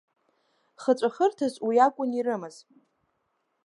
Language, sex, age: Abkhazian, female, under 19